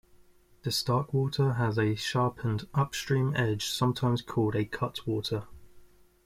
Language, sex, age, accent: English, male, 30-39, England English